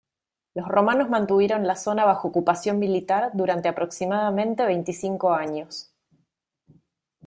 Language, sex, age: Spanish, female, 30-39